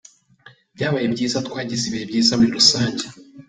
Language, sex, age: Kinyarwanda, male, 19-29